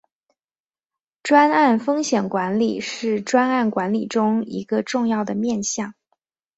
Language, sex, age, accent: Chinese, female, 19-29, 出生地：江苏省